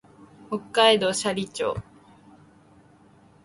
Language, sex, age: Japanese, female, under 19